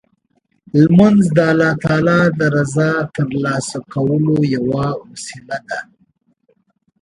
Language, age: Pashto, 19-29